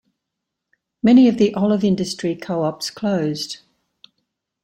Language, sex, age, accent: English, female, 70-79, Australian English